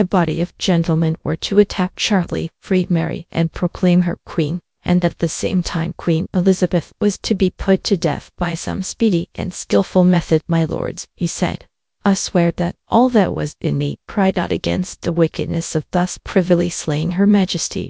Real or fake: fake